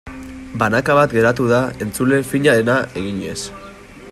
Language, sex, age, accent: Basque, male, 19-29, Mendebalekoa (Araba, Bizkaia, Gipuzkoako mendebaleko herri batzuk)